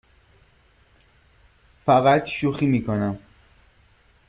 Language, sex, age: Persian, male, 19-29